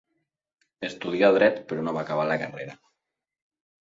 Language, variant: Catalan, Central